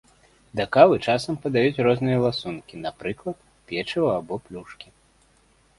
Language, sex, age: Belarusian, male, 19-29